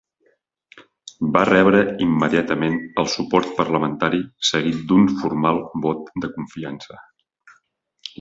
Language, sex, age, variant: Catalan, male, 30-39, Nord-Occidental